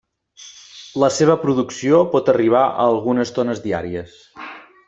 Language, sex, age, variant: Catalan, male, 30-39, Nord-Occidental